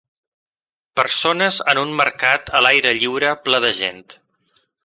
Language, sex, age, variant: Catalan, male, 30-39, Balear